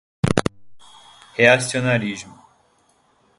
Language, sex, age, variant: Portuguese, male, 19-29, Portuguese (Brasil)